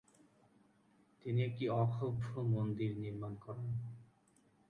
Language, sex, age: Bengali, male, 30-39